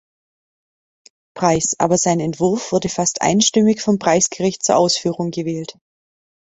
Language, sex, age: German, female, 30-39